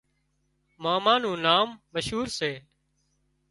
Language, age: Wadiyara Koli, 30-39